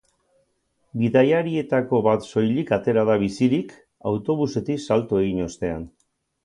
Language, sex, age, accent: Basque, male, 60-69, Mendebalekoa (Araba, Bizkaia, Gipuzkoako mendebaleko herri batzuk)